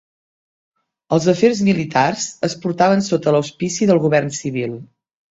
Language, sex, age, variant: Catalan, female, 50-59, Central